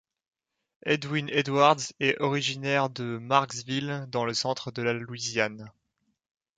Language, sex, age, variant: French, male, 19-29, Français de métropole